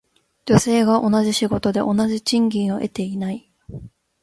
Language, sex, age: Japanese, female, 19-29